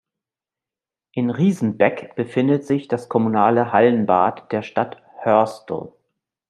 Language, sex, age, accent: German, male, 40-49, Deutschland Deutsch